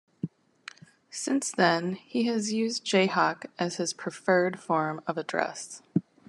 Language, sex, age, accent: English, female, 30-39, United States English